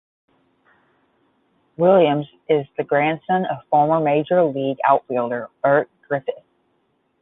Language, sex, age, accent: English, female, 40-49, United States English; Midwestern